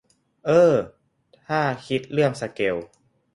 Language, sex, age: Thai, male, 19-29